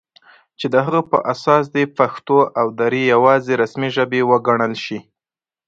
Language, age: Pashto, 19-29